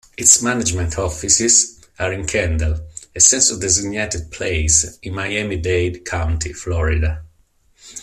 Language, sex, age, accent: English, male, 50-59, England English